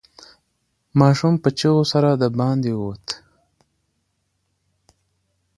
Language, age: Pashto, 30-39